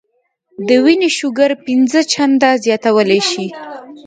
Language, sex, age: Pashto, female, under 19